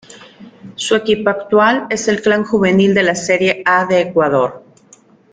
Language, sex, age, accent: Spanish, female, 30-39, México